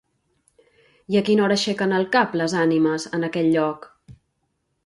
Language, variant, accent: Catalan, Central, central